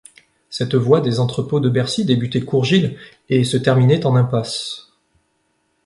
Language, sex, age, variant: French, male, 30-39, Français de métropole